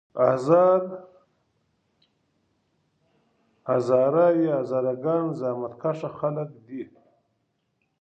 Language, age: Pashto, 40-49